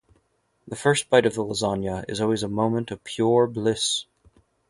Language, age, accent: English, 30-39, United States English